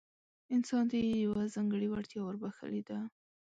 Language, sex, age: Pashto, female, 19-29